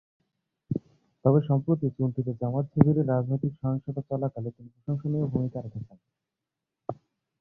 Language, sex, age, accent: Bengali, male, 19-29, শুদ্ধ